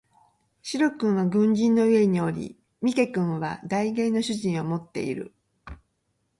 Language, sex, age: Japanese, female, 50-59